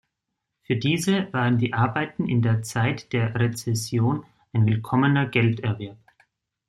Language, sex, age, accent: German, male, 30-39, Österreichisches Deutsch